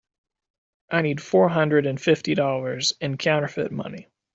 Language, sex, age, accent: English, male, 19-29, United States English